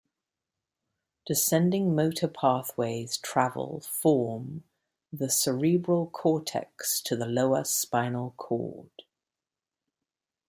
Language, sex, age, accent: English, female, 40-49, England English